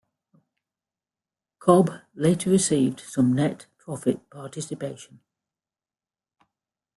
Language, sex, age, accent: English, female, 50-59, England English